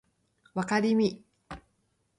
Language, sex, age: Japanese, female, 50-59